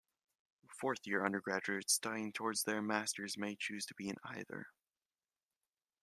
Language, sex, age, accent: English, male, 19-29, United States English